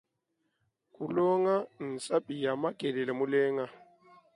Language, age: Luba-Lulua, 19-29